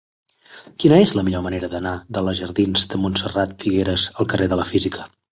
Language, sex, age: Catalan, male, 30-39